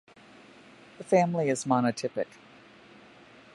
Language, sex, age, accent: English, female, 60-69, United States English